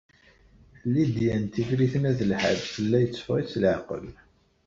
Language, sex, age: Kabyle, male, 30-39